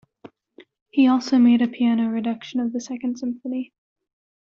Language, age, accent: English, 19-29, United States English